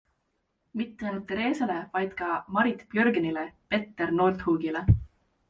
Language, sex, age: Estonian, female, 19-29